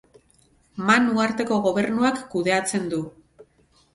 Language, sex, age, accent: Basque, female, 40-49, Mendebalekoa (Araba, Bizkaia, Gipuzkoako mendebaleko herri batzuk)